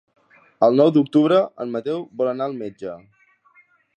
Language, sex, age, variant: Catalan, male, 19-29, Central